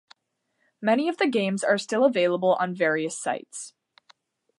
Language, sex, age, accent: English, female, under 19, United States English